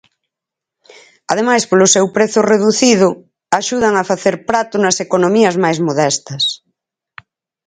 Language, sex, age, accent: Galician, female, 40-49, Central (gheada)